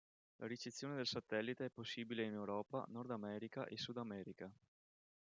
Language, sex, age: Italian, male, 30-39